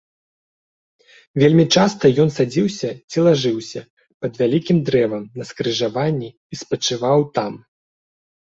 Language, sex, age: Belarusian, male, 19-29